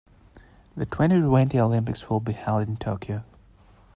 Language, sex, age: English, male, 19-29